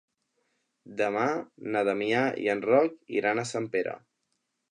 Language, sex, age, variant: Catalan, male, 19-29, Central